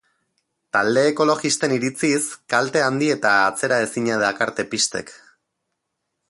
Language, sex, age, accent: Basque, male, 30-39, Erdialdekoa edo Nafarra (Gipuzkoa, Nafarroa)